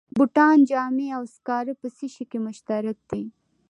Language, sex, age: Pashto, female, 19-29